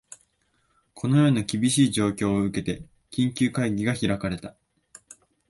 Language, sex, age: Japanese, male, 19-29